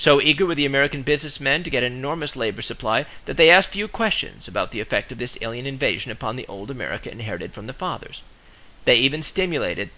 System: none